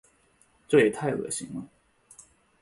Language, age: Chinese, 19-29